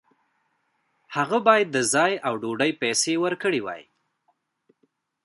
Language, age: Pashto, 19-29